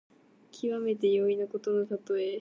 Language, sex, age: Japanese, female, 19-29